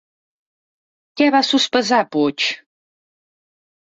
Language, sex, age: Catalan, female, 40-49